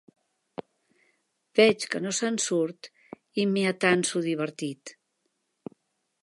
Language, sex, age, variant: Catalan, female, 60-69, Central